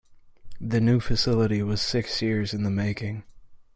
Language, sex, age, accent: English, male, 19-29, United States English